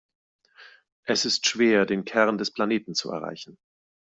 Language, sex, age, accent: German, male, 40-49, Deutschland Deutsch